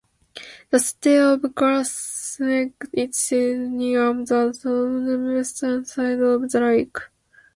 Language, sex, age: English, female, 19-29